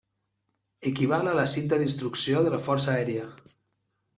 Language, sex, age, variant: Catalan, male, 30-39, Septentrional